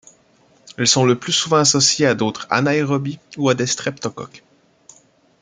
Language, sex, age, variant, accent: French, male, 30-39, Français d'Amérique du Nord, Français du Canada